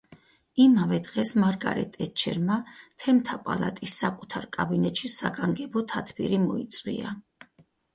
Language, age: Georgian, 40-49